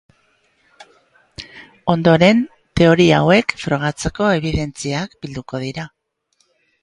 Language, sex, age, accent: Basque, female, 50-59, Erdialdekoa edo Nafarra (Gipuzkoa, Nafarroa)